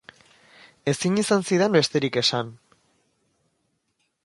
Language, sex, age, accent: Basque, male, 19-29, Erdialdekoa edo Nafarra (Gipuzkoa, Nafarroa)